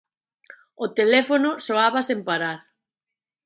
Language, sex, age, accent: Galician, female, 40-49, Atlántico (seseo e gheada)